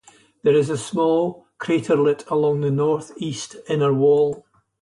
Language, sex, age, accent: English, male, 70-79, Scottish English